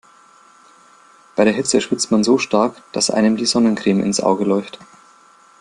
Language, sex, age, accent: German, male, 19-29, Deutschland Deutsch